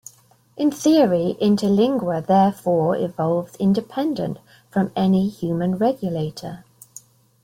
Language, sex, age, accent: English, female, 50-59, England English